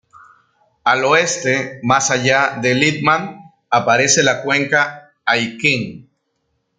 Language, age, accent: Spanish, 40-49, Andino-Pacífico: Colombia, Perú, Ecuador, oeste de Bolivia y Venezuela andina